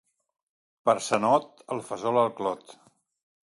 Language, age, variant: Catalan, 60-69, Central